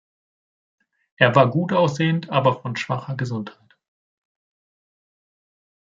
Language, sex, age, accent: German, male, 19-29, Deutschland Deutsch